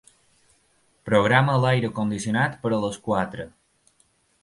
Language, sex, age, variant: Catalan, male, 19-29, Balear